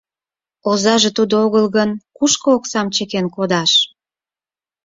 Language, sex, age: Mari, female, 40-49